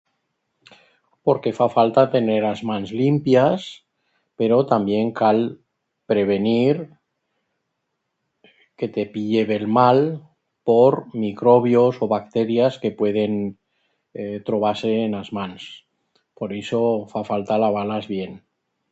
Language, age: Aragonese, 60-69